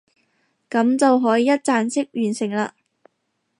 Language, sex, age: Cantonese, female, 19-29